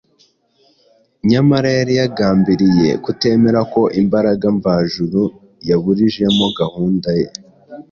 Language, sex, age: Kinyarwanda, male, 19-29